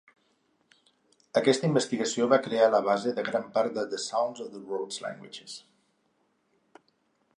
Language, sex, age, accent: Catalan, male, 60-69, Neutre